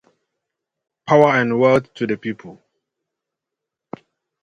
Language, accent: English, England English